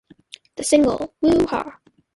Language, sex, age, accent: English, female, under 19, United States English